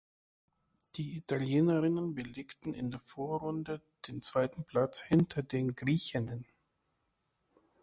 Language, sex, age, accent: German, male, 30-39, Deutschland Deutsch